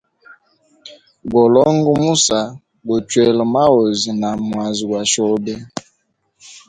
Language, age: Hemba, 19-29